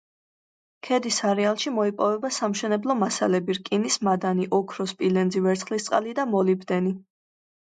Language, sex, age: Georgian, female, 19-29